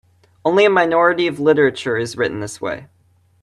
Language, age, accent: English, 19-29, United States English